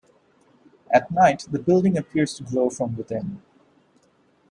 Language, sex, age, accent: English, male, 30-39, India and South Asia (India, Pakistan, Sri Lanka)